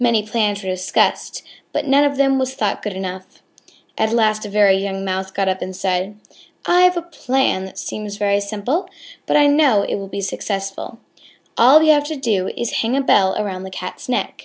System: none